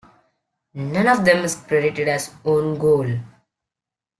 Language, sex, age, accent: English, male, under 19, England English